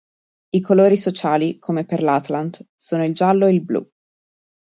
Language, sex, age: Italian, female, 30-39